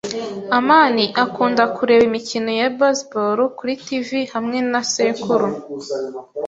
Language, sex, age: Kinyarwanda, female, 19-29